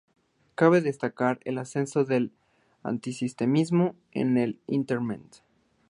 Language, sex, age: Spanish, male, 19-29